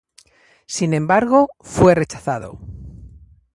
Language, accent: Spanish, España: Centro-Sur peninsular (Madrid, Toledo, Castilla-La Mancha)